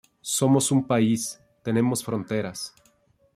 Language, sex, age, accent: Spanish, male, 40-49, México